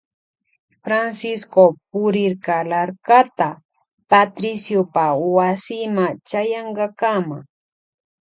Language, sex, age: Loja Highland Quichua, female, 40-49